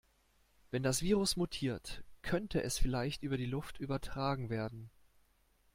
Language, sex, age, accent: German, male, 40-49, Deutschland Deutsch